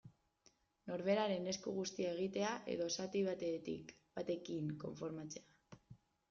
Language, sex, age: Basque, female, 19-29